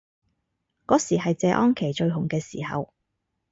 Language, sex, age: Cantonese, female, 30-39